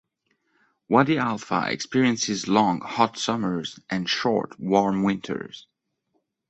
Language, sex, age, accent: English, male, 30-39, United States English